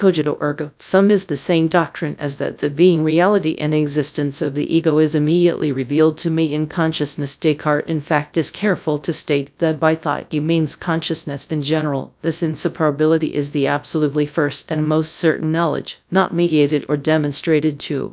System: TTS, GradTTS